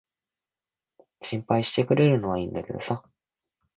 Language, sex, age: Japanese, male, 19-29